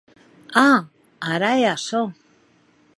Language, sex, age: Occitan, female, 40-49